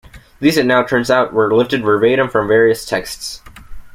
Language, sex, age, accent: English, male, under 19, United States English